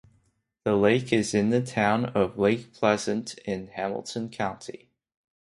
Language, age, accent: English, under 19, Canadian English